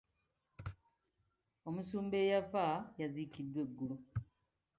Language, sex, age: Ganda, female, 19-29